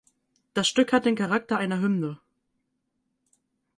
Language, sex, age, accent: German, female, 19-29, Deutschland Deutsch